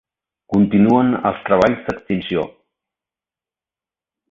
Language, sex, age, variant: Catalan, male, 60-69, Central